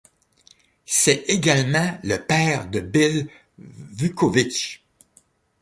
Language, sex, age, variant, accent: French, male, 60-69, Français d'Amérique du Nord, Français du Canada